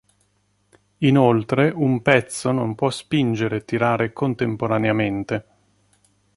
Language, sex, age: Italian, male, 30-39